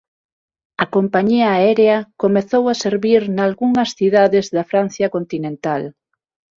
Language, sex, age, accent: Galician, female, 30-39, Normativo (estándar); Neofalante